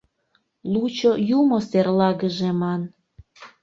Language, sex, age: Mari, female, 40-49